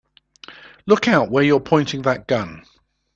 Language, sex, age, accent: English, male, 70-79, England English